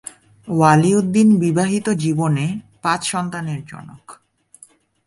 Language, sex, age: Bengali, male, 19-29